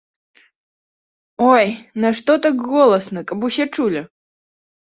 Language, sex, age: Belarusian, female, 19-29